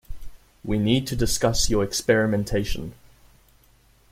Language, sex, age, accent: English, male, under 19, Southern African (South Africa, Zimbabwe, Namibia)